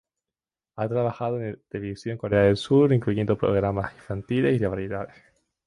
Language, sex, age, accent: Spanish, male, 19-29, España: Islas Canarias